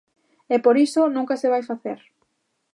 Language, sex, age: Galician, female, 19-29